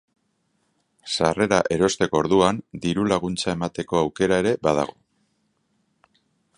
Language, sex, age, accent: Basque, male, 40-49, Mendebalekoa (Araba, Bizkaia, Gipuzkoako mendebaleko herri batzuk)